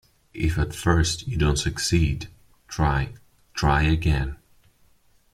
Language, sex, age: English, male, 19-29